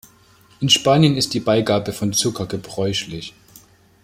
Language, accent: German, Deutschland Deutsch